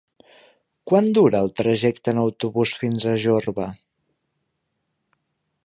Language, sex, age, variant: Catalan, male, 19-29, Central